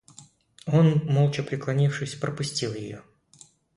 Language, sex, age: Russian, male, 19-29